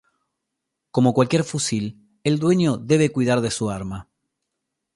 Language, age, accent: Spanish, 30-39, Rioplatense: Argentina, Uruguay, este de Bolivia, Paraguay